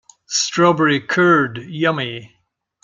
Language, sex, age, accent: English, male, 60-69, Scottish English